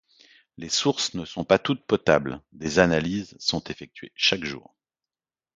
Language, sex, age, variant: French, male, 40-49, Français de métropole